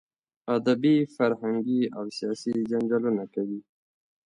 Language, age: Pashto, 30-39